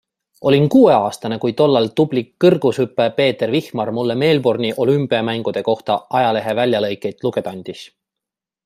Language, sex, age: Estonian, male, 30-39